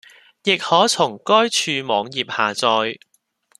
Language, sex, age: Cantonese, male, 30-39